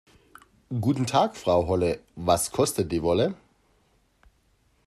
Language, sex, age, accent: German, male, 50-59, Deutschland Deutsch